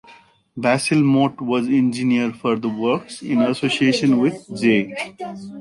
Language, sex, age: English, male, 40-49